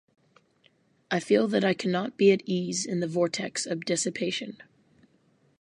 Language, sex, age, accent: English, female, 19-29, United States English